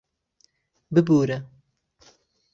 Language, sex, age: Central Kurdish, male, 19-29